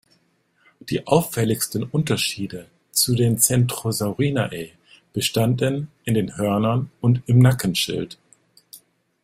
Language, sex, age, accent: German, male, 50-59, Deutschland Deutsch